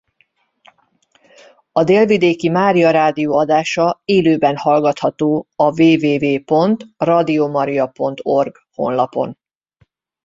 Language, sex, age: Hungarian, female, 40-49